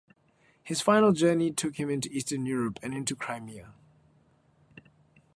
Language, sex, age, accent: English, male, 19-29, Southern African (South Africa, Zimbabwe, Namibia)